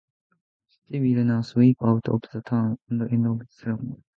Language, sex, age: English, male, 19-29